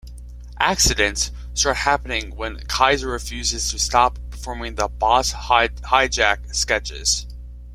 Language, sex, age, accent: English, male, under 19, United States English